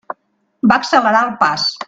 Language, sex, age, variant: Catalan, female, 40-49, Nord-Occidental